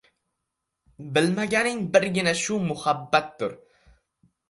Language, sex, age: Uzbek, male, 19-29